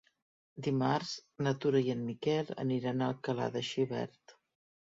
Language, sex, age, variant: Catalan, female, 50-59, Central